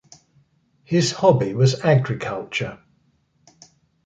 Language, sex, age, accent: English, male, 70-79, England English